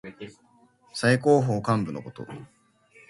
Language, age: Japanese, 19-29